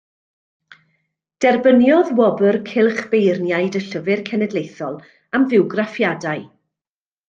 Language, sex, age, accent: Welsh, female, 50-59, Y Deyrnas Unedig Cymraeg